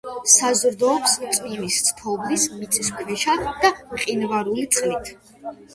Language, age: Georgian, under 19